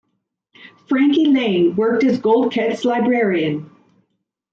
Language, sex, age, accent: English, female, 40-49, Canadian English